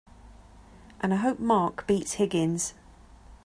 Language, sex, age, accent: English, female, 40-49, England English